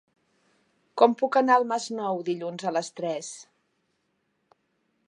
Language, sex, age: Catalan, female, 50-59